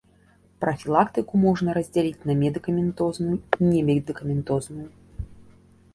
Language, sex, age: Belarusian, female, 30-39